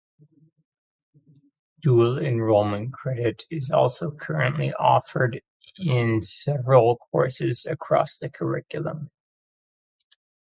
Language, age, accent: English, 30-39, Canadian English